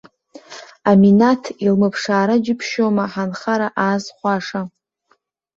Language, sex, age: Abkhazian, female, under 19